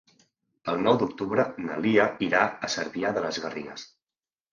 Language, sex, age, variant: Catalan, male, 19-29, Central